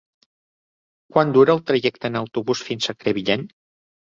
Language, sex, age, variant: Catalan, male, 60-69, Central